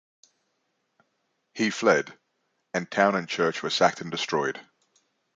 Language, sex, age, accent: English, male, 50-59, Australian English